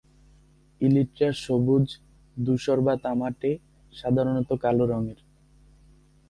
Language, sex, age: Bengali, male, 19-29